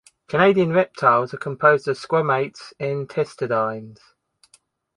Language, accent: English, England English